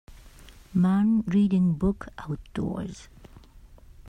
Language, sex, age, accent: English, female, 50-59, United States English